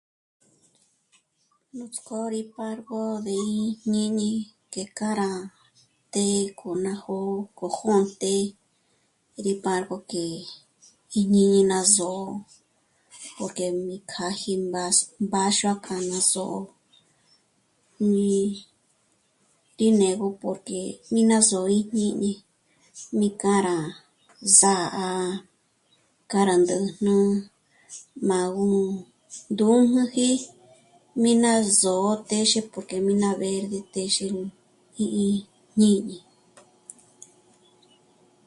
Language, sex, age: Michoacán Mazahua, female, 19-29